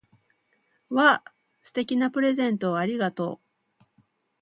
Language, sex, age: Japanese, female, 40-49